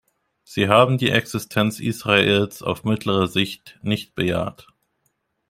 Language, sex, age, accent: German, male, 19-29, Deutschland Deutsch